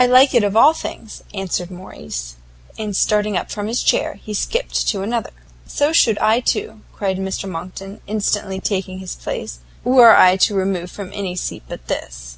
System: none